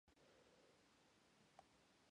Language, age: English, 19-29